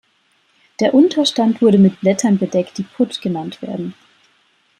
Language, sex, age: German, female, 30-39